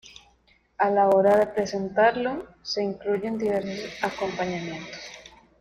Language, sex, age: Spanish, female, 19-29